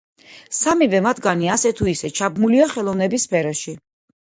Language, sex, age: Georgian, female, 40-49